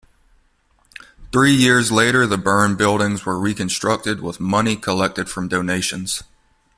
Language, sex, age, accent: English, male, 19-29, United States English